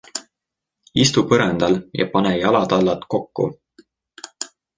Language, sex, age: Estonian, male, 19-29